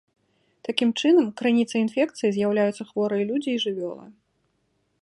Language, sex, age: Belarusian, female, 30-39